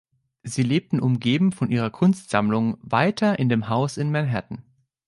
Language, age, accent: German, 19-29, Deutschland Deutsch